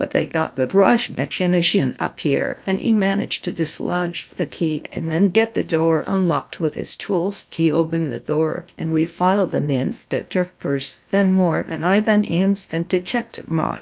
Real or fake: fake